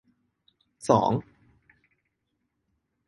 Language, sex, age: Thai, male, 30-39